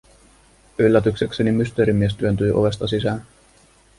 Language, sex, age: Finnish, male, 30-39